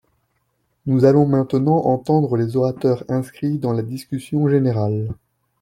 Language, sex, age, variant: French, male, 30-39, Français de métropole